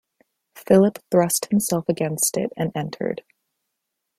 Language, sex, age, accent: English, female, 19-29, United States English